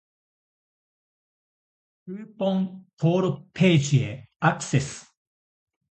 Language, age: Japanese, 40-49